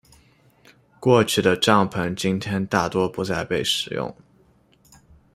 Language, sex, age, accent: Chinese, male, under 19, 出生地：浙江省